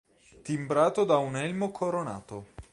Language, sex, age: Italian, male, 30-39